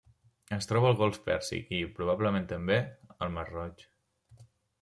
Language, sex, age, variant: Catalan, male, 19-29, Central